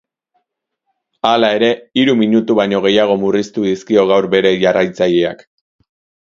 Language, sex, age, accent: Basque, male, 19-29, Mendebalekoa (Araba, Bizkaia, Gipuzkoako mendebaleko herri batzuk)